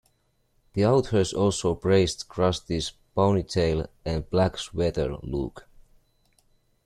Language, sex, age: English, male, 30-39